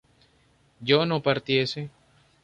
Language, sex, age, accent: Spanish, male, 30-39, Caribe: Cuba, Venezuela, Puerto Rico, República Dominicana, Panamá, Colombia caribeña, México caribeño, Costa del golfo de México